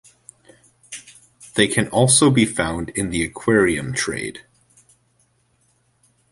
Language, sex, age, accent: English, male, 19-29, United States English